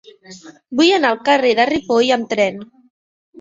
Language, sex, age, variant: Catalan, female, 19-29, Central